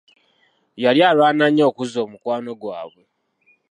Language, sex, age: Ganda, male, 19-29